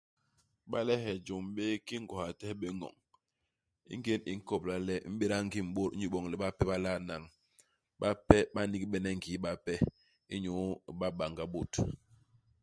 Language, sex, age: Basaa, male, 50-59